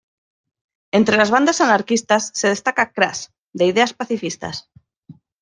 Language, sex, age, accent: Spanish, female, 40-49, España: Norte peninsular (Asturias, Castilla y León, Cantabria, País Vasco, Navarra, Aragón, La Rioja, Guadalajara, Cuenca)